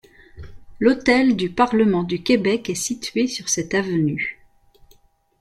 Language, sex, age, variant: French, female, 50-59, Français de métropole